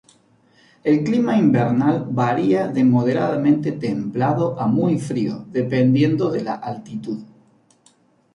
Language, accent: Spanish, Rioplatense: Argentina, Uruguay, este de Bolivia, Paraguay